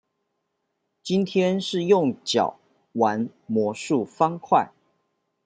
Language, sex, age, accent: Chinese, male, 40-49, 出生地：臺北市